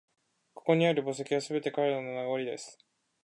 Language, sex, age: Japanese, male, 19-29